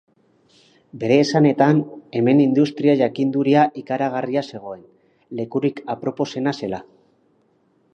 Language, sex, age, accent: Basque, male, 30-39, Mendebalekoa (Araba, Bizkaia, Gipuzkoako mendebaleko herri batzuk)